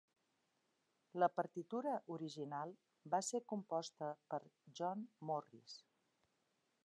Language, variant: Catalan, Central